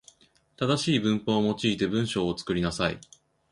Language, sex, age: Japanese, male, 19-29